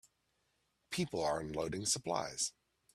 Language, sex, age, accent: English, male, 50-59, United States English